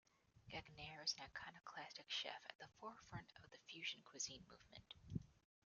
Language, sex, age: English, female, 19-29